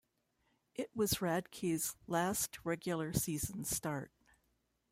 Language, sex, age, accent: English, female, 60-69, United States English